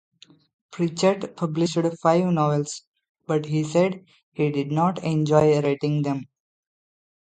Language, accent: English, India and South Asia (India, Pakistan, Sri Lanka)